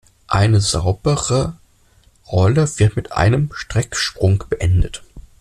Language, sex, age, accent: German, male, 19-29, Deutschland Deutsch